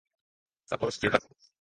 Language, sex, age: Japanese, male, 19-29